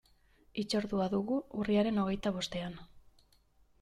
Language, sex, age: Basque, female, 30-39